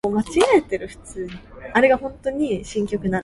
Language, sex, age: Cantonese, female, 19-29